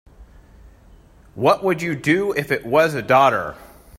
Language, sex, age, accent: English, male, 30-39, United States English